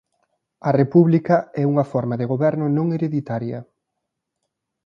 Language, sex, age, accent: Galician, male, 19-29, Atlántico (seseo e gheada)